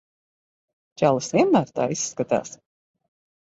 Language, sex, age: Latvian, female, 50-59